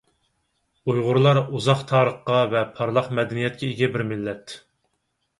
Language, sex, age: Uyghur, male, 30-39